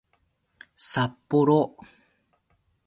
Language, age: Japanese, 50-59